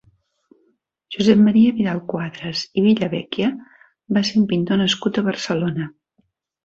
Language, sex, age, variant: Catalan, female, 60-69, Central